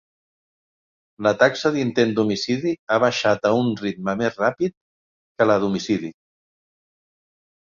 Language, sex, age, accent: Catalan, male, 50-59, Neutre